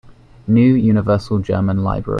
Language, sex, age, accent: English, male, 19-29, England English